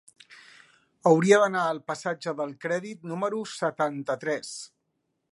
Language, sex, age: Catalan, male, 40-49